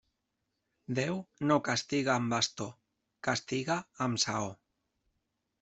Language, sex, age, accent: Catalan, male, 30-39, valencià